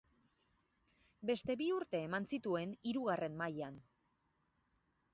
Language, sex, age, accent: Basque, female, 19-29, Erdialdekoa edo Nafarra (Gipuzkoa, Nafarroa)